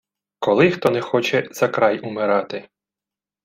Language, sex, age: Ukrainian, male, 30-39